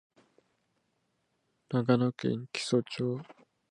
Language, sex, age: Japanese, male, 19-29